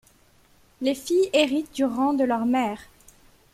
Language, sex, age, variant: French, female, 19-29, Français de métropole